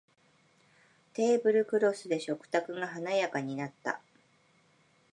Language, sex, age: Japanese, female, 50-59